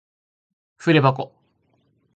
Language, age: Japanese, 19-29